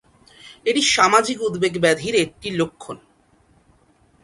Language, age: Bengali, 19-29